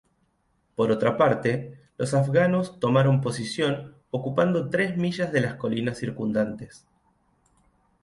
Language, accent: Spanish, Rioplatense: Argentina, Uruguay, este de Bolivia, Paraguay